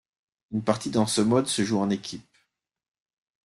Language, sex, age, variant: French, male, 50-59, Français de métropole